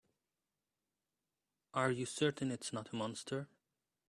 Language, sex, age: English, male, 30-39